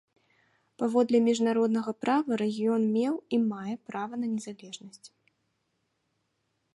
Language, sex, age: Belarusian, female, 19-29